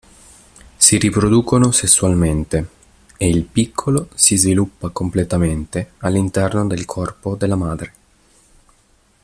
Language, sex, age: Italian, male, 19-29